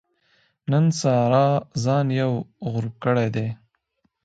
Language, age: Pashto, 19-29